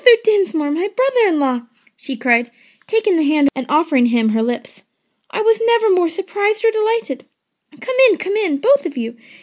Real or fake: real